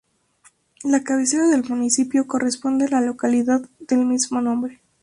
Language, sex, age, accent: Spanish, female, 19-29, México